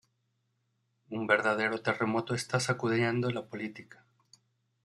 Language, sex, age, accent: Spanish, male, 30-39, México